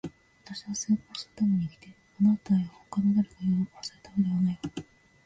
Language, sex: Japanese, female